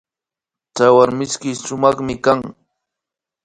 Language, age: Imbabura Highland Quichua, 30-39